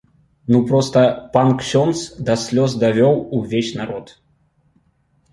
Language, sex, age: Belarusian, male, 30-39